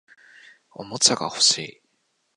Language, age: Japanese, 19-29